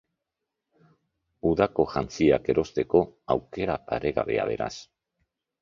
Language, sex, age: Basque, male, 60-69